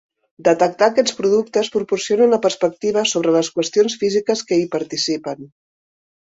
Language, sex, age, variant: Catalan, female, 50-59, Central